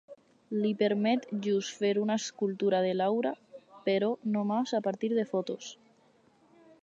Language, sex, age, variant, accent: Catalan, female, under 19, Alacantí, valencià